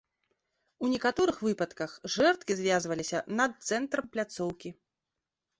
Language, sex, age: Belarusian, female, 30-39